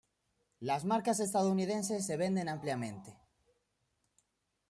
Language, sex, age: Spanish, male, 19-29